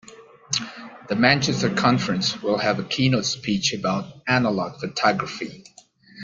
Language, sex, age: English, male, 40-49